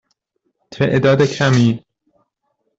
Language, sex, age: Persian, male, 19-29